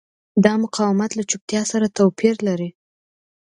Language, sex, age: Pashto, female, 19-29